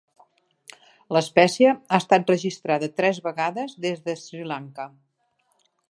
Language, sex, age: Catalan, female, 50-59